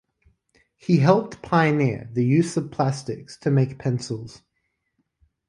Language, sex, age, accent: English, male, 19-29, Australian English